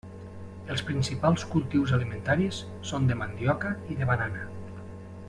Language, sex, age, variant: Catalan, male, 40-49, Septentrional